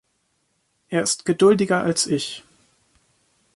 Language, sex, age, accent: German, male, 19-29, Deutschland Deutsch